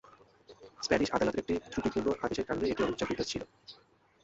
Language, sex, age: Bengali, male, 19-29